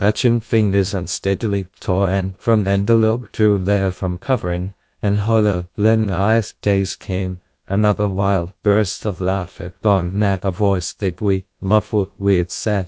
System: TTS, GlowTTS